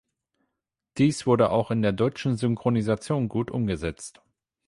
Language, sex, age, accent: German, male, 30-39, Deutschland Deutsch